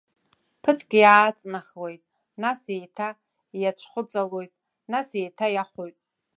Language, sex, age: Abkhazian, female, 40-49